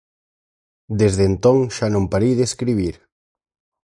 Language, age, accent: Galician, 30-39, Oriental (común en zona oriental)